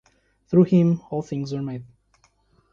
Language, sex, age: English, male, 30-39